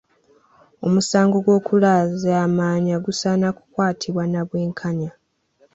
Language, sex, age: Ganda, female, 19-29